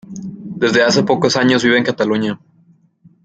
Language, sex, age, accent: Spanish, male, under 19, México